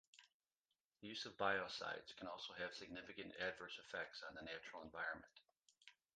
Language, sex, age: English, male, 60-69